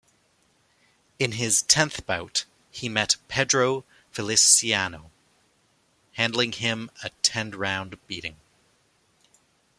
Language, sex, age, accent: English, male, 30-39, Canadian English